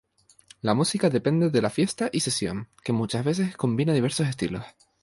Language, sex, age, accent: Spanish, male, 19-29, España: Islas Canarias